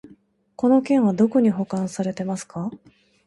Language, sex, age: Japanese, female, 19-29